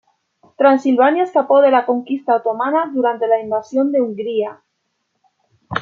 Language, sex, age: Spanish, female, 30-39